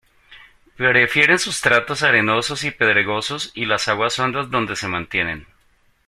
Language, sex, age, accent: Spanish, male, 40-49, Andino-Pacífico: Colombia, Perú, Ecuador, oeste de Bolivia y Venezuela andina